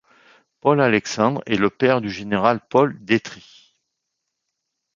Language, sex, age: French, male, 50-59